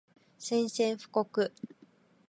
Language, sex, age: Japanese, female, 19-29